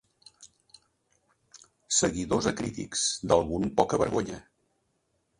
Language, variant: Catalan, Central